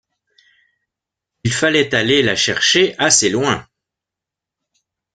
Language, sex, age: French, male, 60-69